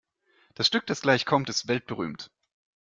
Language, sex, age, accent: German, male, 30-39, Deutschland Deutsch